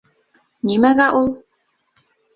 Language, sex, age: Bashkir, female, 30-39